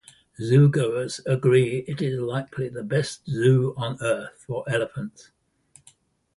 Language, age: English, 80-89